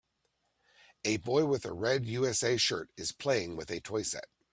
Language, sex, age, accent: English, male, 50-59, United States English